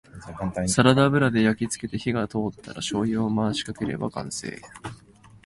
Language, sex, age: Japanese, male, 19-29